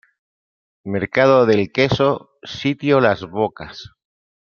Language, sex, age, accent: Spanish, male, 50-59, España: Centro-Sur peninsular (Madrid, Toledo, Castilla-La Mancha)